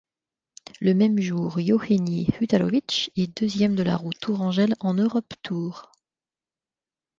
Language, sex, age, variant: French, female, 40-49, Français de métropole